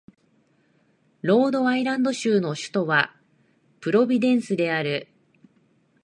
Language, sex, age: Japanese, female, 30-39